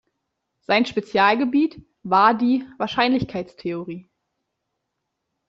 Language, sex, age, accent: German, female, 19-29, Deutschland Deutsch